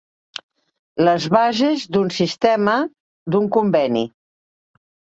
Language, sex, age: Catalan, female, 60-69